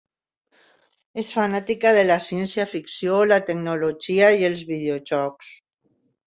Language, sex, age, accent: Catalan, female, 60-69, valencià